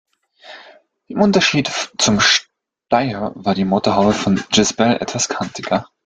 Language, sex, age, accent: German, male, 19-29, Österreichisches Deutsch